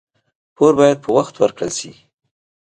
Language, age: Pashto, 30-39